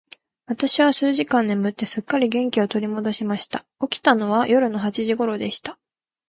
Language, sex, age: Japanese, female, 19-29